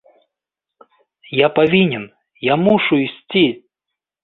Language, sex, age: Belarusian, male, 30-39